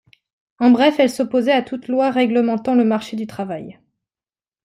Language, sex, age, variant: French, female, 30-39, Français de métropole